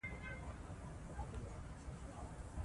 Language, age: Pashto, 19-29